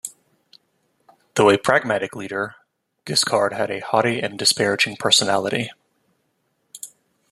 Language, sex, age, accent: English, male, 30-39, United States English